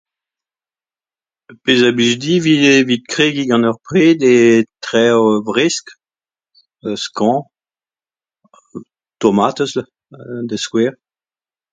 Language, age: Breton, 60-69